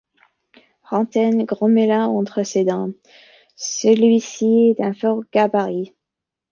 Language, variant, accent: French, Français d'Amérique du Nord, Français des États-Unis